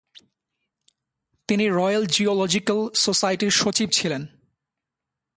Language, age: Bengali, 19-29